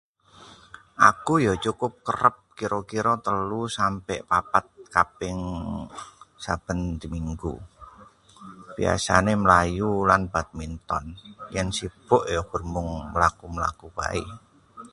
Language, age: Javanese, 40-49